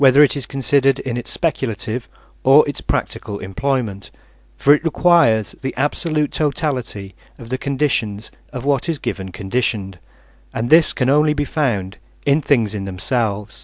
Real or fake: real